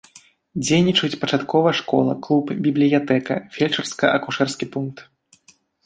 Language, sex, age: Belarusian, male, 19-29